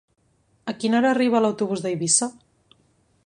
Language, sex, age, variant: Catalan, female, 19-29, Central